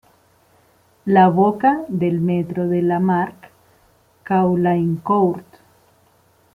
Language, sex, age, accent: Spanish, female, 40-49, Andino-Pacífico: Colombia, Perú, Ecuador, oeste de Bolivia y Venezuela andina